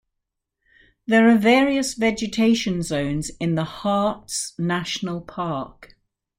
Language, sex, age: English, female, 60-69